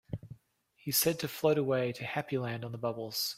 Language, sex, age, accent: English, male, 40-49, New Zealand English